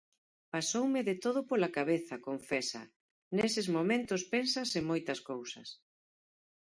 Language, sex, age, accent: Galician, female, 40-49, Normativo (estándar)